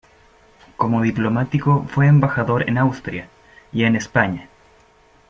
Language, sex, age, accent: Spanish, male, 19-29, Chileno: Chile, Cuyo